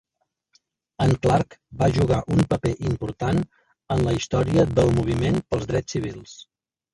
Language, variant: Catalan, Central